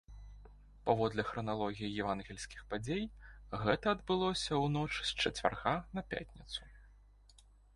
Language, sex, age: Belarusian, male, 19-29